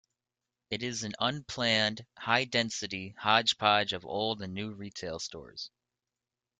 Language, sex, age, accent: English, male, 19-29, United States English